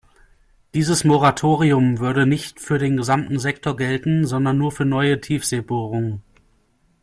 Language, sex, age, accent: German, male, 19-29, Deutschland Deutsch